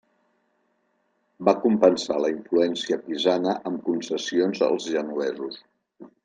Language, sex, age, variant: Catalan, male, 60-69, Central